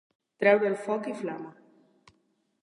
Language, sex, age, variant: Catalan, female, under 19, Balear